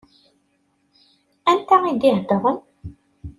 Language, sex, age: Kabyle, female, 19-29